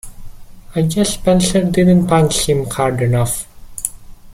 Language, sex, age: English, male, 19-29